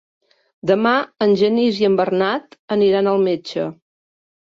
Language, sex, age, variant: Catalan, female, 50-59, Central